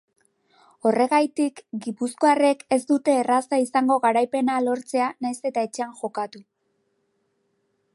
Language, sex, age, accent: Basque, female, 19-29, Mendebalekoa (Araba, Bizkaia, Gipuzkoako mendebaleko herri batzuk)